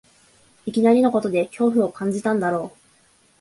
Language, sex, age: Japanese, female, 19-29